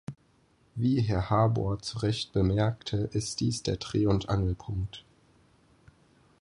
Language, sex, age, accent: German, male, 19-29, Deutschland Deutsch